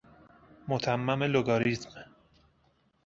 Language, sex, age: Persian, male, 30-39